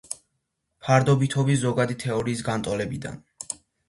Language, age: Georgian, under 19